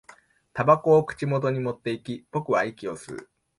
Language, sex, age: Japanese, male, 19-29